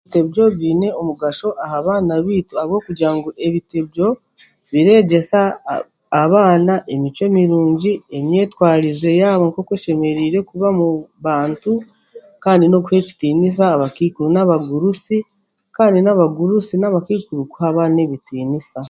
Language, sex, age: Chiga, female, 40-49